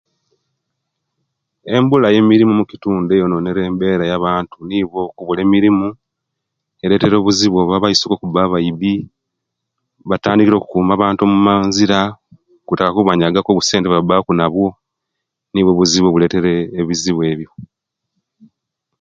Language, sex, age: Kenyi, male, 50-59